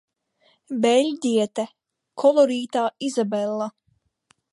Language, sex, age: Latvian, female, 19-29